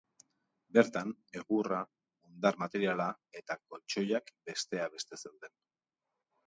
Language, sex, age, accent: Basque, male, 40-49, Erdialdekoa edo Nafarra (Gipuzkoa, Nafarroa)